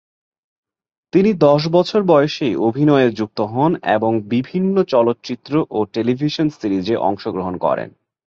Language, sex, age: Bengali, male, 19-29